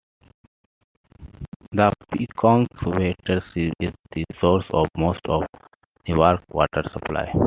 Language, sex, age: English, male, 19-29